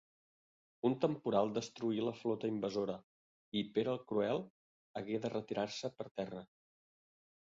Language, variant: Catalan, Central